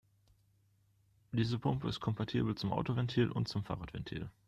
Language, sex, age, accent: German, male, 19-29, Deutschland Deutsch